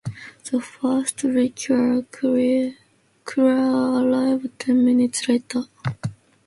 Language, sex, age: English, female, 19-29